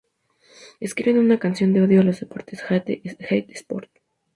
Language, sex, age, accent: Spanish, female, 19-29, México